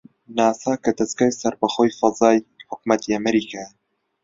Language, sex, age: Central Kurdish, male, under 19